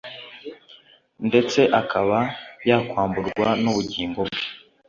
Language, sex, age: Kinyarwanda, male, under 19